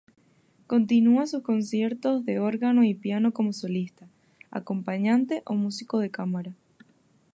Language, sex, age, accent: Spanish, female, 19-29, España: Islas Canarias